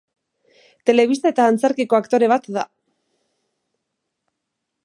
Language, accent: Basque, Mendebalekoa (Araba, Bizkaia, Gipuzkoako mendebaleko herri batzuk)